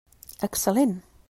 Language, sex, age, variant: Catalan, female, 30-39, Central